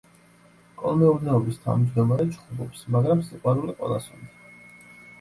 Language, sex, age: Georgian, male, 30-39